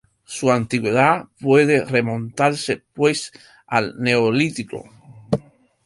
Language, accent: Spanish, Caribe: Cuba, Venezuela, Puerto Rico, República Dominicana, Panamá, Colombia caribeña, México caribeño, Costa del golfo de México